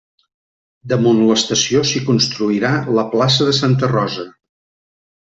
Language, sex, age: Catalan, male, 40-49